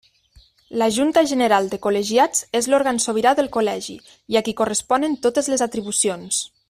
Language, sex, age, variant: Catalan, female, 19-29, Nord-Occidental